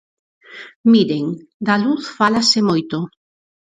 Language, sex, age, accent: Galician, female, 40-49, Normativo (estándar)